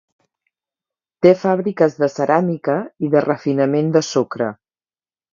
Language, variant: Catalan, Central